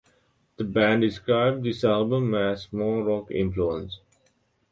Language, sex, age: English, male, 19-29